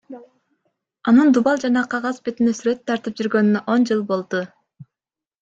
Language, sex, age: Kyrgyz, female, 19-29